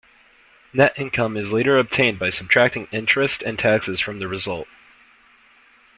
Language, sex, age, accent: English, male, under 19, United States English